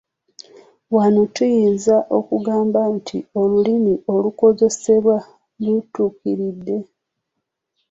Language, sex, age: Ganda, female, 40-49